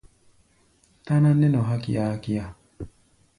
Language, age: Gbaya, 30-39